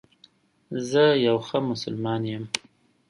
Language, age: Pashto, 30-39